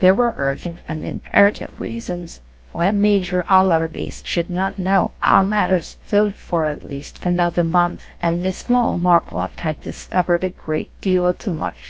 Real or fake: fake